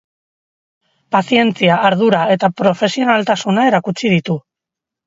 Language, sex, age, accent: Basque, female, 40-49, Erdialdekoa edo Nafarra (Gipuzkoa, Nafarroa)